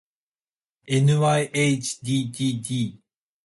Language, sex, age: Japanese, male, 19-29